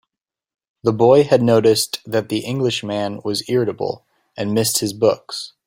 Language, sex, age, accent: English, male, 19-29, United States English